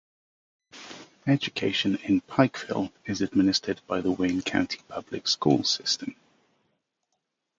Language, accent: English, Welsh English